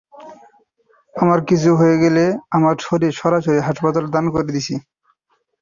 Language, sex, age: Bengali, male, 19-29